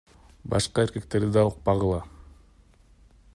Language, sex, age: Kyrgyz, male, 19-29